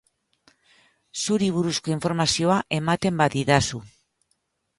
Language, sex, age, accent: Basque, female, 50-59, Mendebalekoa (Araba, Bizkaia, Gipuzkoako mendebaleko herri batzuk)